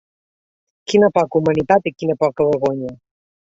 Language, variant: Catalan, Balear